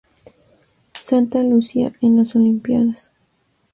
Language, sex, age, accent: Spanish, female, under 19, México